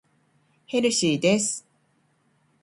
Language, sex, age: Japanese, female, 40-49